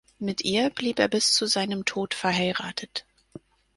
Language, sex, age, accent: German, female, 30-39, Deutschland Deutsch